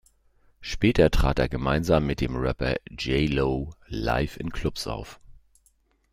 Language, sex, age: German, male, 50-59